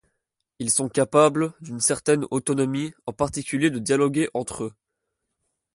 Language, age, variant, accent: French, under 19, Français d'Europe, Français de Belgique